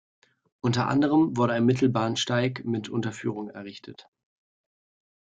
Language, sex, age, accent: German, male, 19-29, Deutschland Deutsch